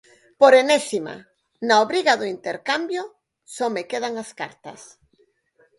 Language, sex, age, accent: Galician, female, 50-59, Normativo (estándar)